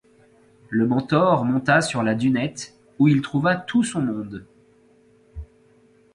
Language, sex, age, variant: French, male, 30-39, Français de métropole